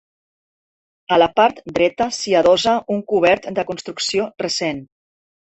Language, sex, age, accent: Catalan, female, 40-49, Barceloní